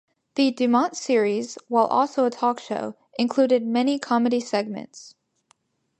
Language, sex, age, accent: English, female, under 19, United States English